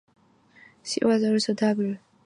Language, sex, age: English, female, 19-29